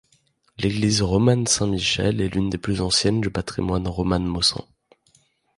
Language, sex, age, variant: French, male, 19-29, Français de métropole